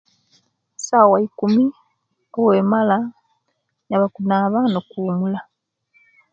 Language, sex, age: Kenyi, female, 19-29